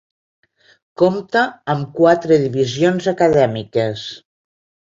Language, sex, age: Catalan, female, 60-69